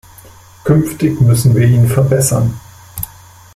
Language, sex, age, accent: German, male, 50-59, Deutschland Deutsch